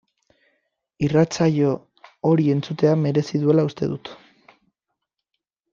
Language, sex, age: Basque, male, 19-29